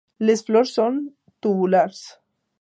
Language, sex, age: Catalan, female, under 19